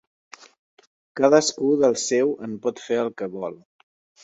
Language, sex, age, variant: Catalan, male, 30-39, Central